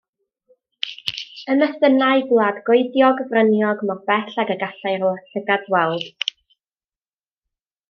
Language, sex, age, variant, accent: Welsh, female, 19-29, North-Eastern Welsh, Y Deyrnas Unedig Cymraeg